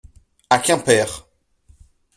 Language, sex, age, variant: French, male, 19-29, Français de métropole